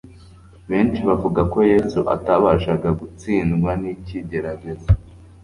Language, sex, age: Kinyarwanda, male, under 19